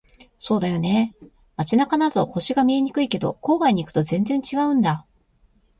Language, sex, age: Japanese, female, 50-59